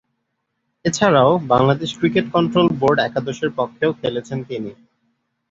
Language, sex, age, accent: Bengali, male, 19-29, Bangladeshi